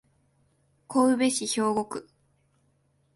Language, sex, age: Japanese, female, 19-29